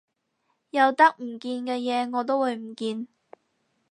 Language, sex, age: Cantonese, female, 19-29